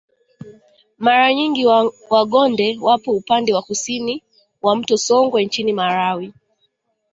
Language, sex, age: Swahili, female, 19-29